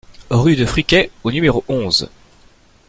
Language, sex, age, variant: French, male, 19-29, Français de métropole